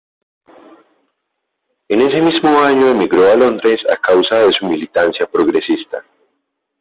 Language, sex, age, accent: Spanish, male, 19-29, Andino-Pacífico: Colombia, Perú, Ecuador, oeste de Bolivia y Venezuela andina